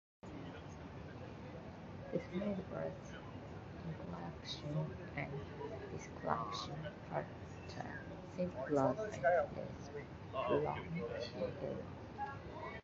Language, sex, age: English, female, 19-29